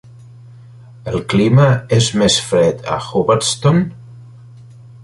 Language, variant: Catalan, Central